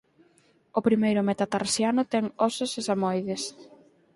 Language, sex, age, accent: Galician, female, 19-29, Atlántico (seseo e gheada)